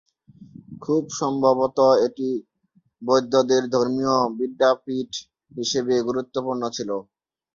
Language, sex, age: Bengali, male, 19-29